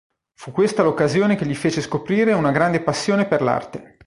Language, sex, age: Italian, male, 40-49